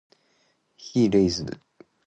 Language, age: English, 19-29